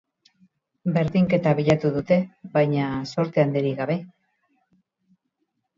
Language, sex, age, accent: Basque, female, 60-69, Erdialdekoa edo Nafarra (Gipuzkoa, Nafarroa)